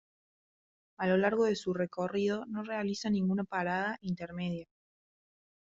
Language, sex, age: Spanish, female, 19-29